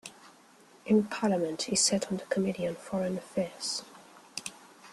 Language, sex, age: English, female, 30-39